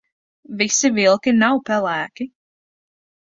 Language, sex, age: Latvian, female, 19-29